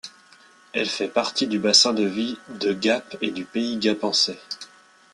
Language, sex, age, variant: French, male, 30-39, Français de métropole